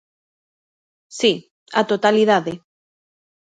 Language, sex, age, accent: Galician, female, 40-49, Oriental (común en zona oriental)